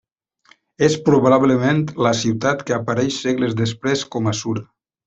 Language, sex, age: Catalan, male, 50-59